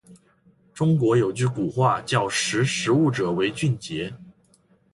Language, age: Chinese, 19-29